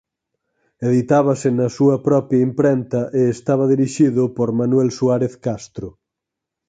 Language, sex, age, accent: Galician, male, 30-39, Normativo (estándar)